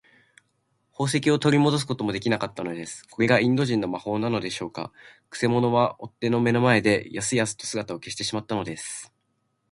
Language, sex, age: Japanese, male, 19-29